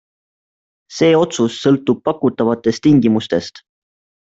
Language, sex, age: Estonian, male, 19-29